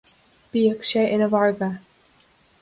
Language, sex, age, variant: Irish, female, 19-29, Gaeilge na Mumhan